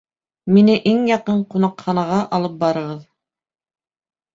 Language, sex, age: Bashkir, female, 30-39